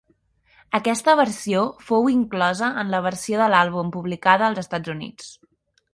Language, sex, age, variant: Catalan, female, 19-29, Central